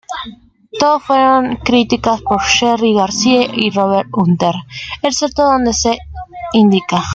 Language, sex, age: Spanish, female, 19-29